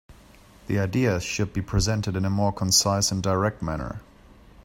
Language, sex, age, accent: English, male, 30-39, United States English